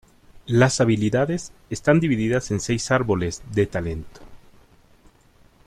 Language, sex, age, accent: Spanish, male, 40-49, México